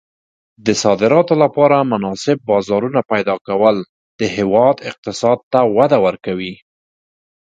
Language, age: Pashto, 19-29